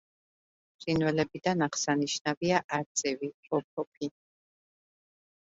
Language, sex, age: Georgian, female, 30-39